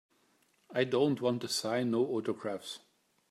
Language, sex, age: English, male, 50-59